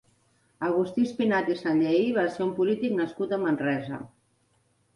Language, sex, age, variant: Catalan, female, 60-69, Central